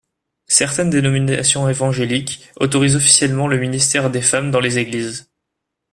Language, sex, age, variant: French, male, 19-29, Français de métropole